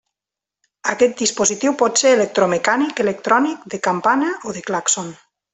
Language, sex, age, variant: Catalan, female, 30-39, Nord-Occidental